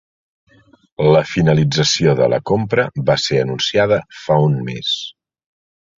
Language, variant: Catalan, Central